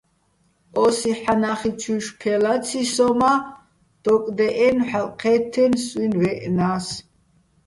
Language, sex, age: Bats, female, 70-79